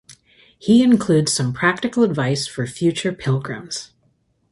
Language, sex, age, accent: English, female, 40-49, United States English